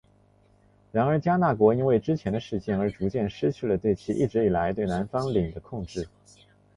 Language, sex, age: Chinese, male, 19-29